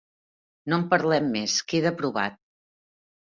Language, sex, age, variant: Catalan, female, 50-59, Central